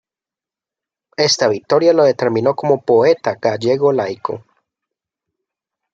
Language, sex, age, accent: Spanish, male, 19-29, Andino-Pacífico: Colombia, Perú, Ecuador, oeste de Bolivia y Venezuela andina